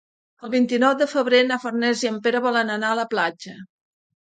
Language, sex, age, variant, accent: Catalan, female, 60-69, Central, central